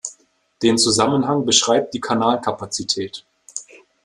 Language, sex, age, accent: German, male, 19-29, Deutschland Deutsch